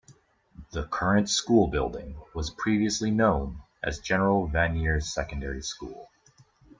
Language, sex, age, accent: English, male, 19-29, Canadian English